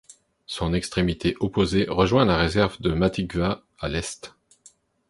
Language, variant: French, Français de métropole